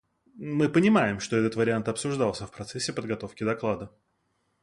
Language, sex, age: Russian, male, 30-39